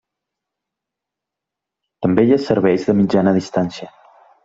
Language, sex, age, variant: Catalan, male, 19-29, Central